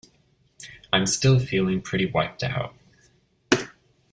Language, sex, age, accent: English, male, 19-29, United States English